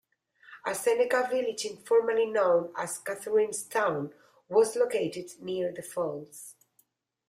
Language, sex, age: English, female, 40-49